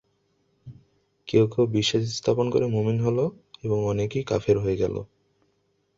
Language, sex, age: Bengali, male, under 19